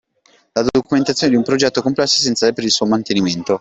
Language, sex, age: Italian, male, 19-29